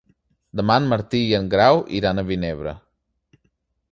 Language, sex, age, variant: Catalan, male, 30-39, Central